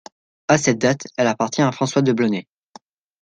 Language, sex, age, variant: French, male, under 19, Français de métropole